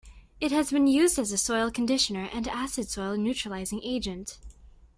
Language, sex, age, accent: English, female, under 19, United States English